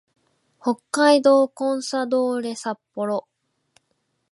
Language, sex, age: Japanese, female, 19-29